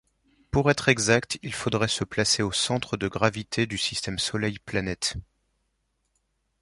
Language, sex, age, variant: French, male, 30-39, Français de métropole